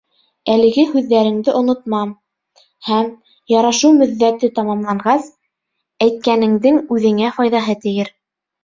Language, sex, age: Bashkir, female, 30-39